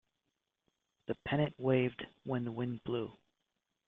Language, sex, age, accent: English, male, 30-39, United States English